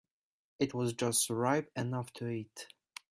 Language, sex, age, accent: English, male, 19-29, England English